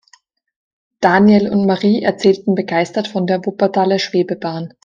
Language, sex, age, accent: German, female, 30-39, Österreichisches Deutsch